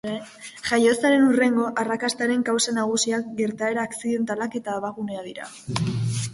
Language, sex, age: Basque, female, under 19